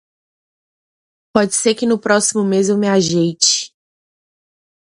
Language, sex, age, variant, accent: Portuguese, female, 30-39, Portuguese (Brasil), Mineiro